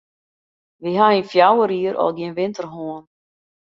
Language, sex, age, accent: Western Frisian, female, 40-49, Wâldfrysk